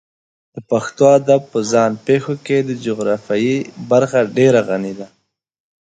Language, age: Pashto, 19-29